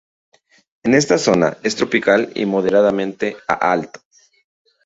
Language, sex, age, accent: Spanish, male, 19-29, México